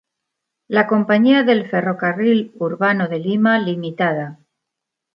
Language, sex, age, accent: Spanish, female, 50-59, España: Centro-Sur peninsular (Madrid, Toledo, Castilla-La Mancha)